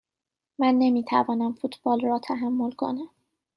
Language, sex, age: Persian, female, 30-39